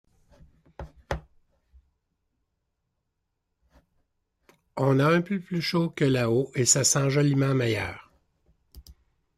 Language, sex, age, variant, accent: French, male, 60-69, Français d'Amérique du Nord, Français du Canada